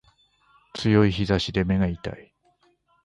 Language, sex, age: Japanese, male, 50-59